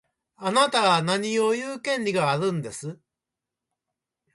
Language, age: Japanese, 70-79